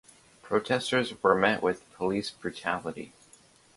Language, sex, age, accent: English, male, under 19, United States English